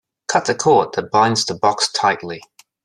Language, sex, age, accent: English, male, 30-39, England English